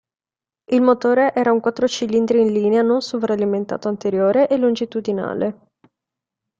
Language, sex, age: Italian, female, 19-29